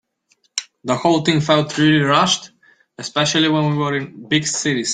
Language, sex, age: English, male, 19-29